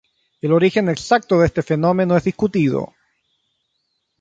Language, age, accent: Spanish, 40-49, Chileno: Chile, Cuyo